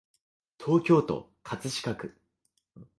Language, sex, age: Japanese, male, 19-29